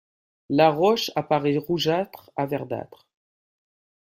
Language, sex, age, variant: French, male, 19-29, Français de métropole